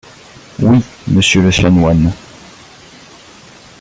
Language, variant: French, Français de métropole